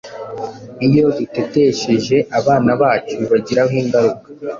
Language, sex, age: Kinyarwanda, female, 19-29